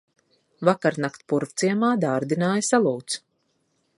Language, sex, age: Latvian, female, 30-39